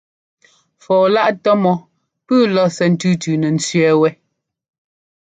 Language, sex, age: Ngomba, female, 30-39